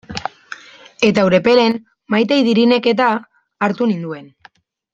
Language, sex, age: Basque, female, 19-29